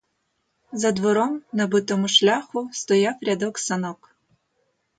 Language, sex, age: Ukrainian, female, 30-39